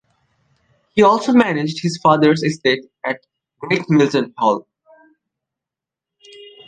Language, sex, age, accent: English, male, 19-29, India and South Asia (India, Pakistan, Sri Lanka)